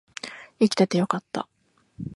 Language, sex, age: Japanese, female, 19-29